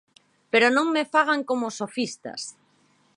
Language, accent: Galician, Normativo (estándar); Neofalante